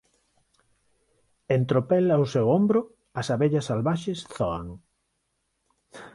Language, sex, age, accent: Galician, male, 50-59, Neofalante